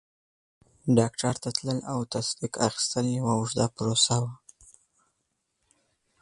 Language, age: Pashto, under 19